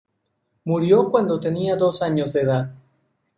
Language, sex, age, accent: Spanish, male, 19-29, México